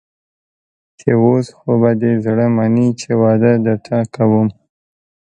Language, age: Pashto, 19-29